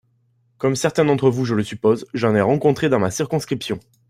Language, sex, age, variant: French, male, 19-29, Français de métropole